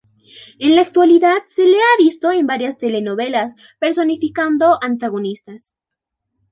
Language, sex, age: Spanish, female, 19-29